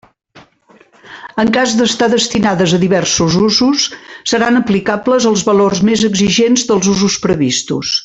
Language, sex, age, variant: Catalan, female, 50-59, Central